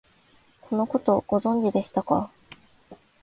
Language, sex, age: Japanese, female, 19-29